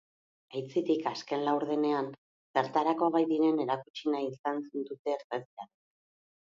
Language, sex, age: Basque, female, 40-49